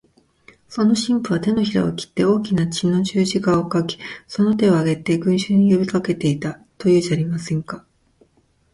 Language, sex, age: Japanese, female, 40-49